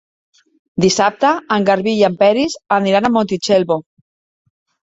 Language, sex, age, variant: Catalan, female, 40-49, Central